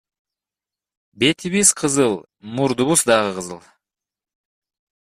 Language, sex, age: Kyrgyz, male, 30-39